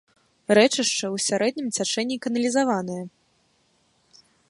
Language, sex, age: Belarusian, female, 19-29